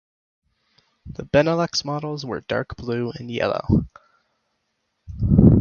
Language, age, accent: English, 19-29, United States English